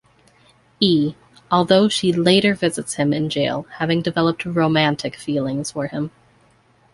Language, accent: English, United States English